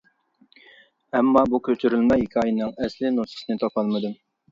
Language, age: Uyghur, 30-39